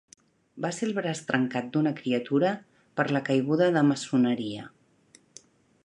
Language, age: Catalan, 50-59